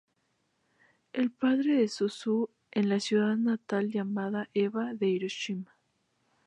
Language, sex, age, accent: Spanish, female, 19-29, México